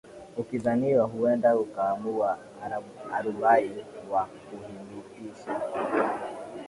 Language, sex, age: Swahili, male, 19-29